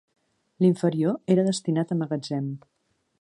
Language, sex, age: Catalan, female, 50-59